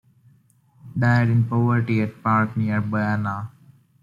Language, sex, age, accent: English, male, 19-29, India and South Asia (India, Pakistan, Sri Lanka)